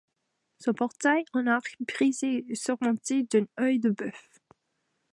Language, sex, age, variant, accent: French, female, 19-29, Français d'Amérique du Nord, Français du Canada